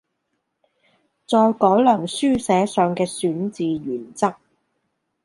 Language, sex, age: Cantonese, female, 40-49